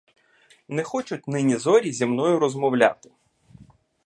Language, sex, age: Ukrainian, male, 30-39